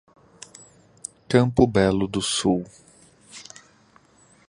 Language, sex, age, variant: Portuguese, male, 30-39, Portuguese (Brasil)